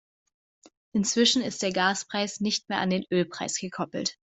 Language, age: German, under 19